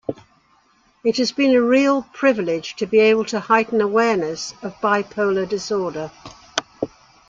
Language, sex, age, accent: English, female, 70-79, England English